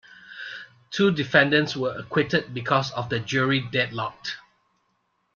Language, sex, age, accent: English, male, 40-49, Malaysian English